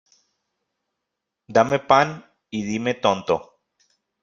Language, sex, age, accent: Spanish, male, 30-39, México